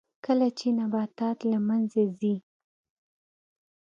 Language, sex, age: Pashto, female, 19-29